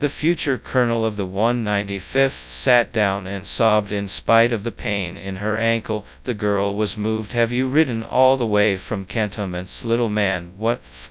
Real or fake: fake